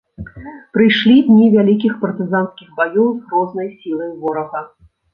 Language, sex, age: Belarusian, female, 40-49